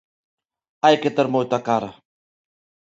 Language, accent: Galician, Neofalante